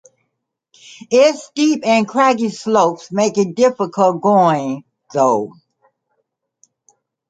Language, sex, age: English, female, 60-69